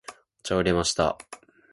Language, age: Japanese, 19-29